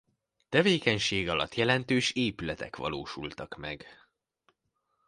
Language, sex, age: Hungarian, male, under 19